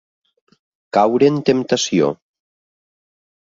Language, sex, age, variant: Catalan, male, 30-39, Nord-Occidental